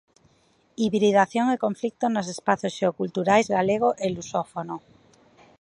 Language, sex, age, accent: Galician, female, 30-39, Normativo (estándar)